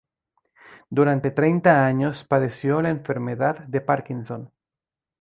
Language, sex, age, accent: Spanish, male, 30-39, Caribe: Cuba, Venezuela, Puerto Rico, República Dominicana, Panamá, Colombia caribeña, México caribeño, Costa del golfo de México